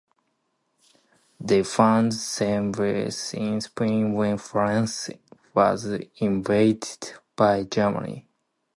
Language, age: English, 19-29